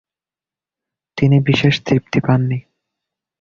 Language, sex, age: Bengali, male, 19-29